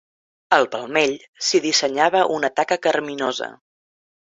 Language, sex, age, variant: Catalan, female, 19-29, Central